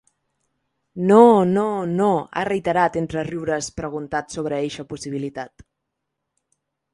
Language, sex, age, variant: Catalan, female, 19-29, Central